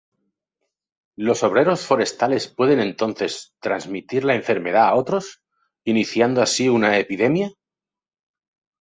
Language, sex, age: Spanish, male, 50-59